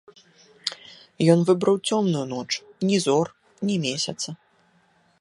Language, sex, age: Belarusian, female, 19-29